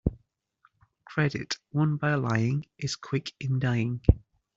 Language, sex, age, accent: English, male, 30-39, England English